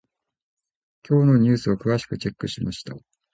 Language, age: Japanese, 50-59